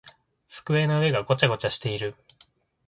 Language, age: Japanese, 19-29